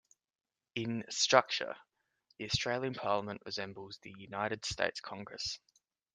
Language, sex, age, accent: English, male, 19-29, Australian English